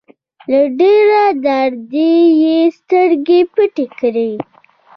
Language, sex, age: Pashto, female, under 19